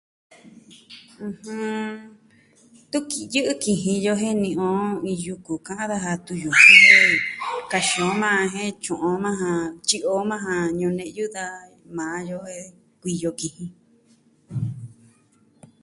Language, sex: Southwestern Tlaxiaco Mixtec, female